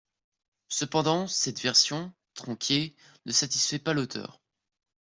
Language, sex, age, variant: French, male, under 19, Français de métropole